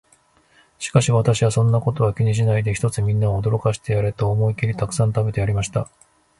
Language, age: Japanese, 50-59